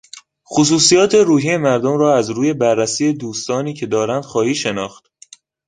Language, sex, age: Persian, male, under 19